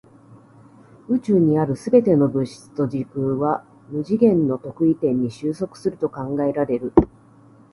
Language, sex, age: Japanese, female, 40-49